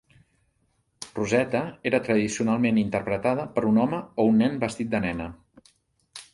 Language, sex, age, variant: Catalan, male, 50-59, Central